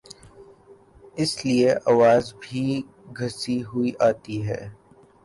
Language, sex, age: Urdu, male, 19-29